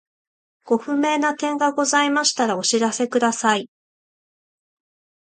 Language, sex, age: Japanese, female, 40-49